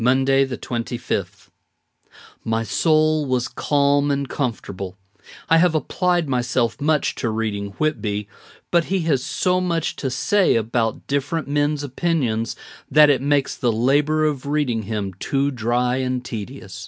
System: none